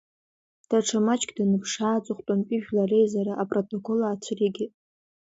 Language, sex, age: Abkhazian, female, 30-39